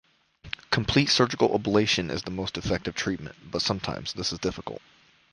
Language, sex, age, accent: English, male, 19-29, United States English